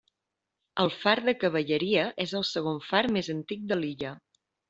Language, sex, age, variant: Catalan, female, 30-39, Septentrional